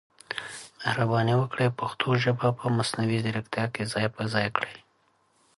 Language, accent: English, England English